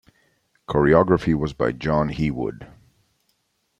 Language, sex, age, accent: English, male, 30-39, United States English